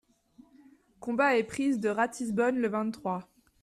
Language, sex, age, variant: French, female, 19-29, Français de métropole